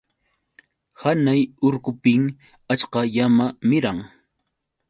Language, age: Yauyos Quechua, 30-39